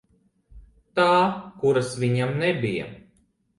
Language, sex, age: Latvian, male, 30-39